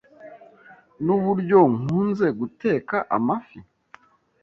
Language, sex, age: Kinyarwanda, male, 19-29